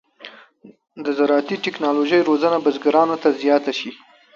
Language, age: Pashto, 19-29